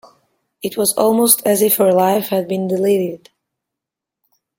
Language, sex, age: English, female, 30-39